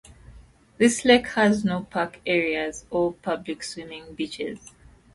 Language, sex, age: English, female, 19-29